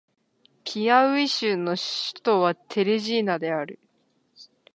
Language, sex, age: Japanese, female, 19-29